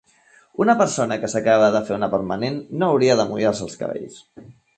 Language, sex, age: Catalan, male, 30-39